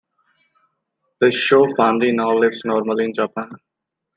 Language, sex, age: English, male, 19-29